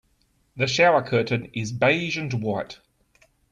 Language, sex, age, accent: English, male, 30-39, Australian English